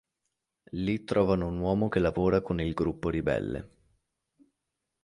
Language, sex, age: Italian, male, 19-29